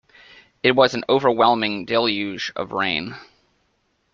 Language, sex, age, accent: English, male, 19-29, United States English